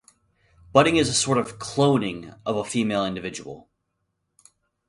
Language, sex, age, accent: English, male, 19-29, United States English